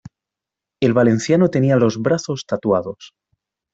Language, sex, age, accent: Spanish, male, 30-39, España: Centro-Sur peninsular (Madrid, Toledo, Castilla-La Mancha)